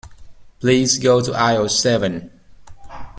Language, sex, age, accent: English, male, 30-39, United States English